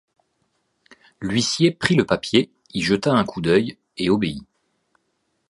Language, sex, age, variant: French, male, 30-39, Français de métropole